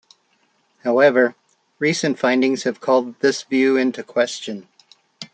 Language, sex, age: English, male, 60-69